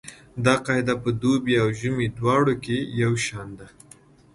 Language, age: Pashto, 19-29